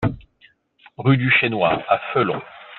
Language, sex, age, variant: French, male, 40-49, Français de métropole